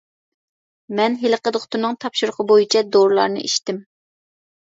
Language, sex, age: Uyghur, female, 19-29